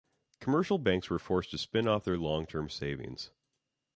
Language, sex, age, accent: English, male, 19-29, United States English